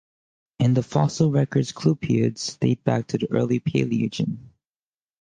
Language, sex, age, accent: English, male, 30-39, United States English